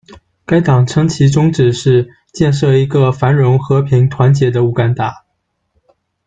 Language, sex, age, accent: Chinese, male, 19-29, 出生地：福建省